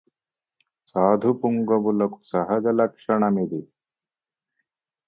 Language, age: Telugu, 50-59